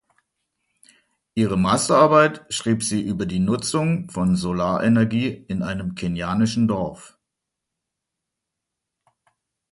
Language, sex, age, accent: German, male, 30-39, Deutschland Deutsch